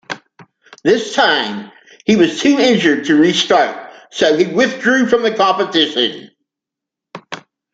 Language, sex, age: English, male, 60-69